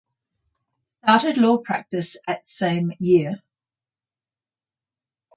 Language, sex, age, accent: English, female, 60-69, Australian English